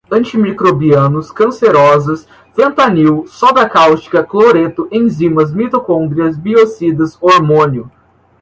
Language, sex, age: Portuguese, male, under 19